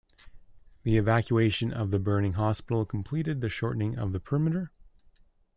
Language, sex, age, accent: English, male, 30-39, Canadian English